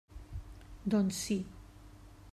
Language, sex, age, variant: Catalan, female, 40-49, Central